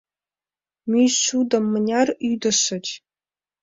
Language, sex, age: Mari, female, 19-29